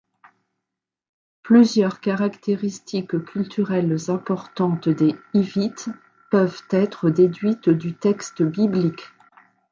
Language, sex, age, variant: French, female, 50-59, Français de métropole